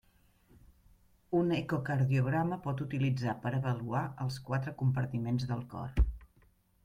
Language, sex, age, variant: Catalan, female, 50-59, Central